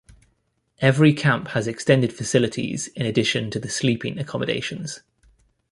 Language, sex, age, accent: English, male, 30-39, England English